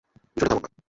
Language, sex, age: Bengali, male, 19-29